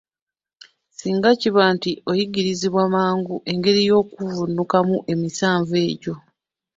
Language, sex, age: Ganda, female, 30-39